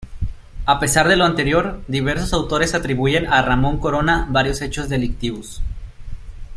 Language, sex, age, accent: Spanish, male, 19-29, México